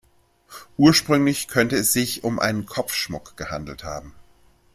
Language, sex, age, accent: German, male, 30-39, Deutschland Deutsch